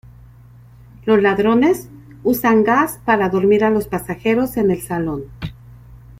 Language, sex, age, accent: Spanish, female, 50-59, México